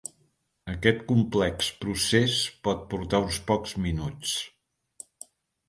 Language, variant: Catalan, Central